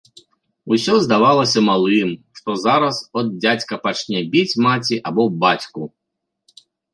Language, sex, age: Belarusian, male, 40-49